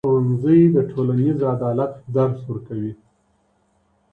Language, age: Pashto, 30-39